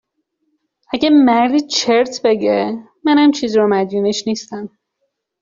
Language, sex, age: Persian, female, 19-29